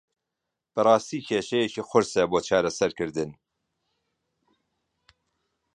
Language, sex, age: Central Kurdish, male, 50-59